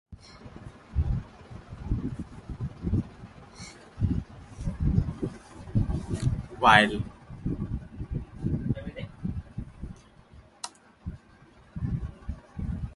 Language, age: English, 30-39